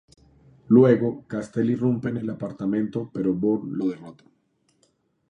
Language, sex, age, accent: Spanish, male, 50-59, Andino-Pacífico: Colombia, Perú, Ecuador, oeste de Bolivia y Venezuela andina